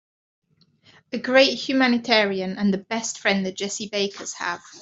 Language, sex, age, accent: English, female, 30-39, England English